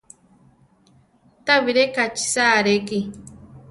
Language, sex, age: Central Tarahumara, female, 30-39